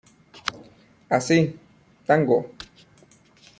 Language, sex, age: Spanish, male, 30-39